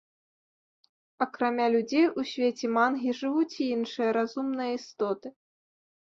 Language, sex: Belarusian, female